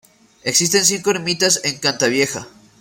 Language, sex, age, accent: Spanish, male, 19-29, Andino-Pacífico: Colombia, Perú, Ecuador, oeste de Bolivia y Venezuela andina